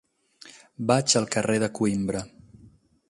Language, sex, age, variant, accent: Catalan, male, 30-39, Central, central